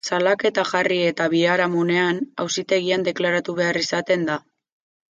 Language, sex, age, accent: Basque, female, 19-29, Mendebalekoa (Araba, Bizkaia, Gipuzkoako mendebaleko herri batzuk)